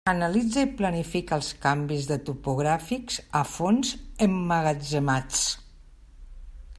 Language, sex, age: Catalan, female, 60-69